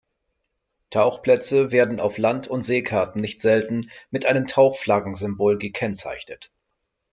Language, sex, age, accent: German, male, 30-39, Deutschland Deutsch